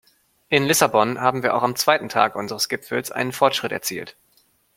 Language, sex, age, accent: German, male, 30-39, Deutschland Deutsch